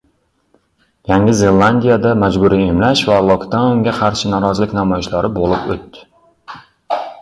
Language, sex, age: Uzbek, male, 19-29